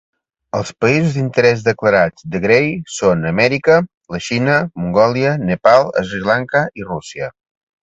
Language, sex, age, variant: Catalan, male, 50-59, Central